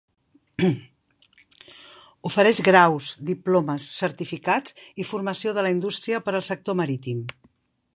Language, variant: Catalan, Central